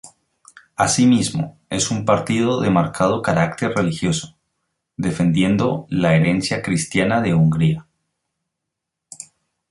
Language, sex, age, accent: Spanish, male, 19-29, Andino-Pacífico: Colombia, Perú, Ecuador, oeste de Bolivia y Venezuela andina